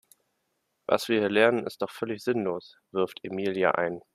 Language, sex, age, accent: German, male, 19-29, Deutschland Deutsch